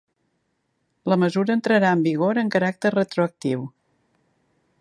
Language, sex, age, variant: Catalan, female, 60-69, Central